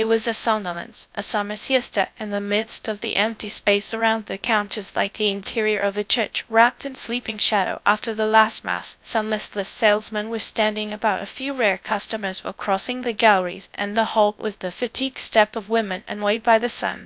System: TTS, GradTTS